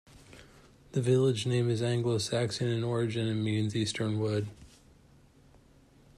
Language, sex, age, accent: English, male, 40-49, United States English